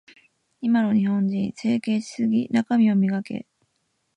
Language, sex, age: Japanese, female, 40-49